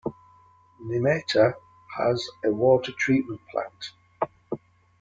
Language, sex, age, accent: English, male, 50-59, England English